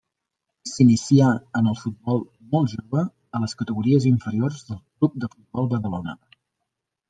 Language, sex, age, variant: Catalan, male, 40-49, Central